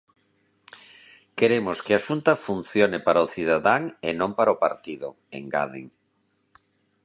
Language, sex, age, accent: Galician, male, 50-59, Normativo (estándar)